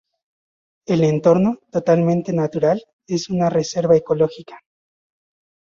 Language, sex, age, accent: Spanish, male, 30-39, México